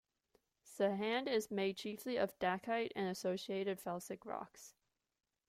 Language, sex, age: English, female, 19-29